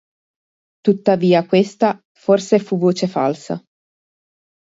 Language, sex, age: Italian, female, 30-39